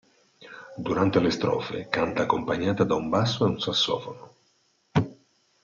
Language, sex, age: Italian, male, 50-59